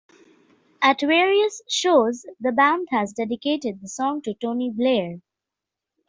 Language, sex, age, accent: English, female, under 19, India and South Asia (India, Pakistan, Sri Lanka)